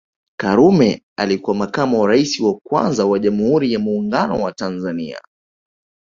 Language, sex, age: Swahili, male, 19-29